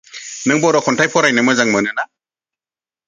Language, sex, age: Bodo, female, 40-49